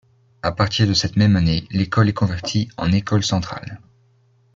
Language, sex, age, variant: French, male, 19-29, Français de métropole